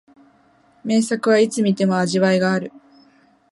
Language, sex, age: Japanese, female, 19-29